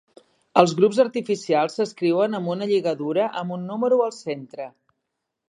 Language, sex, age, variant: Catalan, female, 50-59, Central